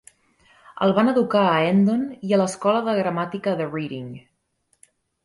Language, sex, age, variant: Catalan, female, 30-39, Central